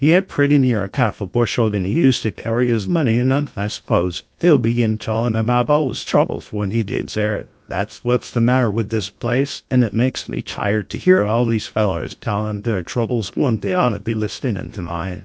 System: TTS, GlowTTS